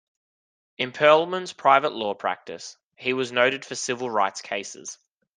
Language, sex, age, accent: English, male, 19-29, Australian English